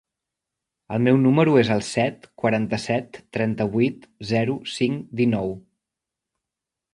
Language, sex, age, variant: Catalan, male, 30-39, Central